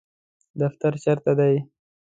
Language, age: Pashto, 19-29